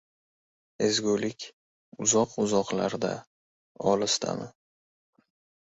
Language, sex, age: Uzbek, male, 19-29